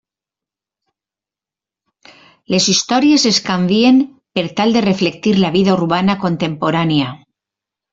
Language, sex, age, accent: Catalan, female, 50-59, valencià